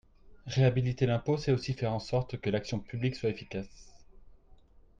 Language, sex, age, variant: French, male, 30-39, Français de métropole